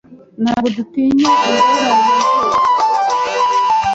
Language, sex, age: Kinyarwanda, female, 30-39